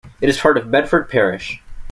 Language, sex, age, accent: English, male, under 19, United States English